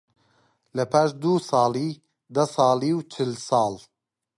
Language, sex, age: Central Kurdish, male, 30-39